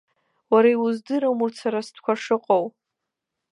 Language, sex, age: Abkhazian, female, under 19